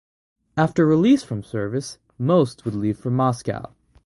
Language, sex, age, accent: English, male, under 19, United States English